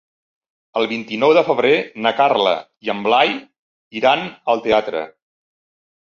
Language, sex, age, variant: Catalan, male, 40-49, Central